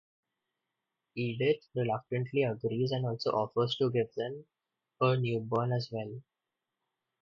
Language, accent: English, India and South Asia (India, Pakistan, Sri Lanka)